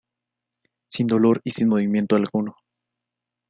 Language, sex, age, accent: Spanish, male, 19-29, México